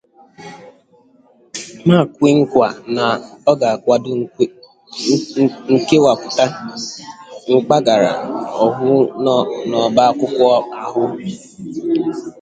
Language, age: Igbo, under 19